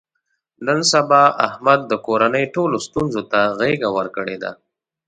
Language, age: Pashto, 19-29